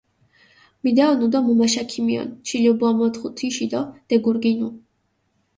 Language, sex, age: Mingrelian, female, 19-29